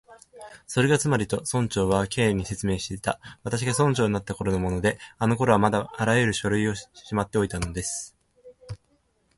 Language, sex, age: Japanese, male, 19-29